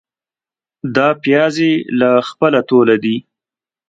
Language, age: Pashto, 30-39